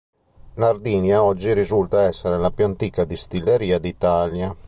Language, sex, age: Italian, male, 50-59